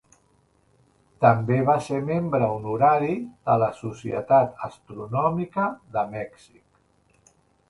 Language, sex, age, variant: Catalan, male, 50-59, Central